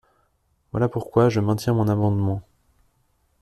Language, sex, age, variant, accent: French, male, 19-29, Français d'Europe, Français de Suisse